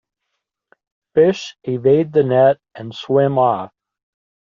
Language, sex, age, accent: English, male, 60-69, United States English